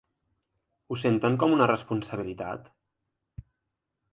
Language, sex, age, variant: Catalan, male, 19-29, Central